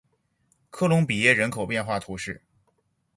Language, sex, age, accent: Chinese, male, 19-29, 出生地：山西省